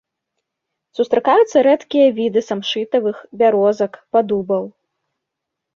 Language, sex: Belarusian, female